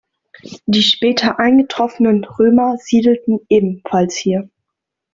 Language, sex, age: German, female, under 19